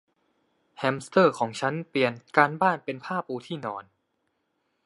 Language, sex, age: Thai, male, 19-29